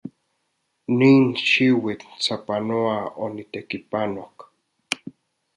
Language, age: Central Puebla Nahuatl, 30-39